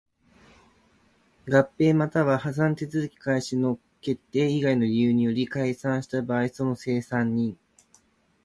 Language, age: Japanese, 30-39